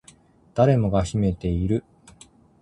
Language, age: Japanese, 19-29